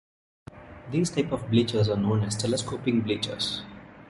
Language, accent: English, India and South Asia (India, Pakistan, Sri Lanka)